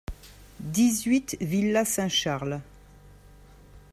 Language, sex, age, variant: French, female, 60-69, Français de métropole